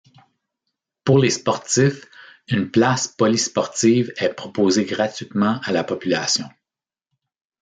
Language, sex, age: French, male, 50-59